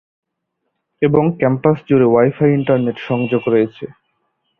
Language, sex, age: Bengali, male, under 19